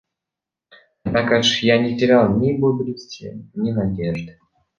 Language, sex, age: Russian, male, 19-29